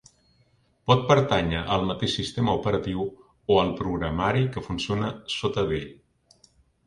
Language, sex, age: Catalan, male, 50-59